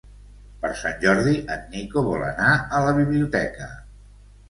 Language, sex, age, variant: Catalan, male, 60-69, Central